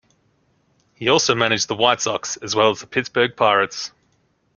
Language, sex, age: English, male, 19-29